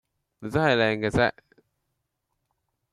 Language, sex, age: Cantonese, male, under 19